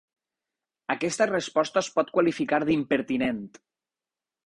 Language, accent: Catalan, valencià